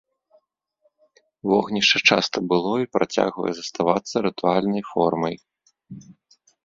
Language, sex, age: Belarusian, male, 30-39